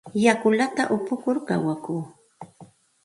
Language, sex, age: Santa Ana de Tusi Pasco Quechua, female, 40-49